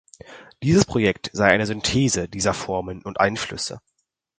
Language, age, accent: German, under 19, Deutschland Deutsch